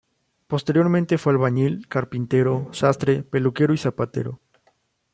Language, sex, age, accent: Spanish, male, 19-29, México